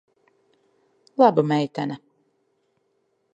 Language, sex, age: Latvian, female, 40-49